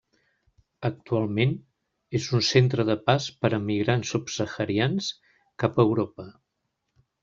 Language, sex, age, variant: Catalan, male, 60-69, Central